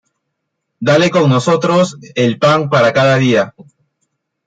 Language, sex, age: Spanish, male, 30-39